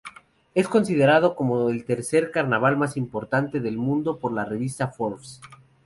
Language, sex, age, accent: Spanish, male, 19-29, México